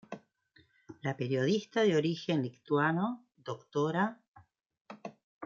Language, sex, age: Spanish, female, 50-59